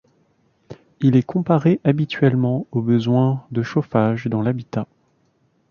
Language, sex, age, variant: French, male, 30-39, Français de métropole